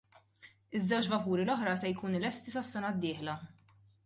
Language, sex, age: Maltese, female, 30-39